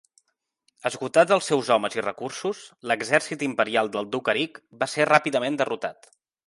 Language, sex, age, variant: Catalan, male, 30-39, Central